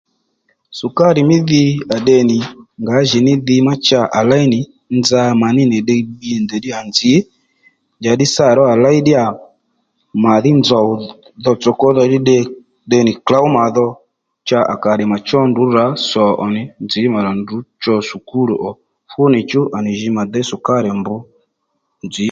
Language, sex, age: Lendu, male, 30-39